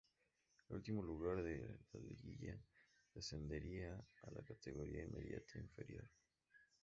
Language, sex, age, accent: Spanish, male, 19-29, México